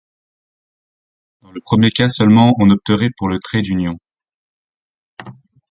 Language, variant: French, Français de métropole